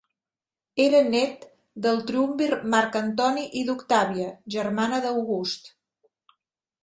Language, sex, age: Catalan, female, 60-69